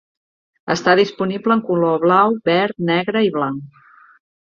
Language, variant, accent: Catalan, Central, central